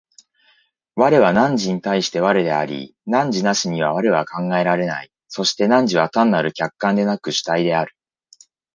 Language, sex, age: Japanese, male, 30-39